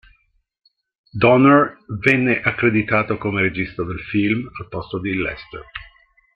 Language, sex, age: Italian, male, 60-69